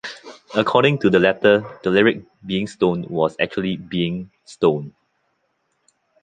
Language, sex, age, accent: English, male, 19-29, Singaporean English